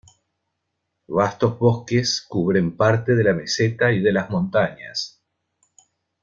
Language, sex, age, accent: Spanish, male, 50-59, Rioplatense: Argentina, Uruguay, este de Bolivia, Paraguay